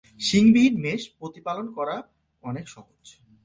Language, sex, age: Bengali, male, 19-29